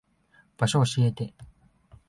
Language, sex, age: Japanese, male, 19-29